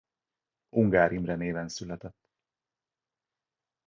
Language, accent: Hungarian, budapesti